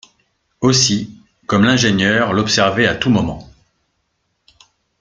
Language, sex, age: French, male, 40-49